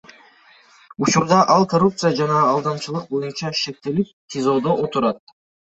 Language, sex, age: Kyrgyz, male, under 19